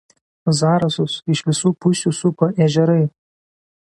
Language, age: Lithuanian, 19-29